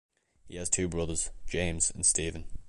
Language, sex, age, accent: English, male, under 19, England English